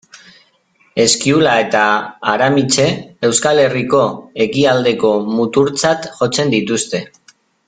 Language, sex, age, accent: Basque, male, 40-49, Mendebalekoa (Araba, Bizkaia, Gipuzkoako mendebaleko herri batzuk)